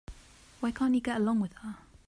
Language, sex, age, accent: English, female, 30-39, England English